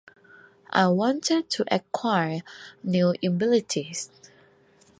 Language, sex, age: English, female, 19-29